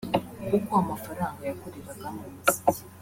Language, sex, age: Kinyarwanda, female, under 19